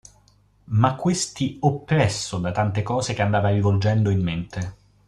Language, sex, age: Italian, male, 30-39